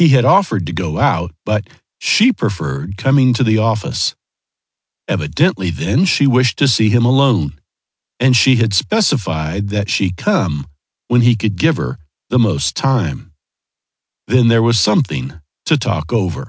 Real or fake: real